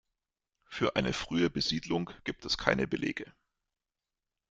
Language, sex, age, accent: German, male, 30-39, Deutschland Deutsch